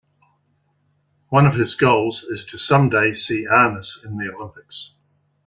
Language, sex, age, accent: English, male, 60-69, New Zealand English